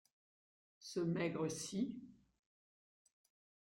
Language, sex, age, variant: French, female, 60-69, Français de métropole